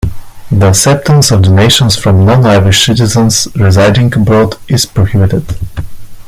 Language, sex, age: English, male, 19-29